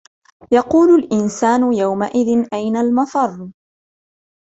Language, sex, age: Arabic, female, 19-29